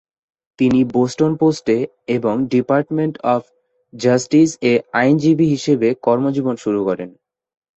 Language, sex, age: Bengali, male, 19-29